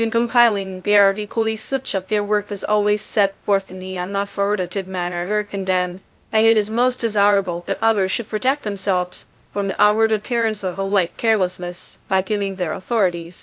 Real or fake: fake